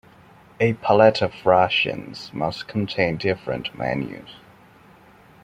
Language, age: English, 19-29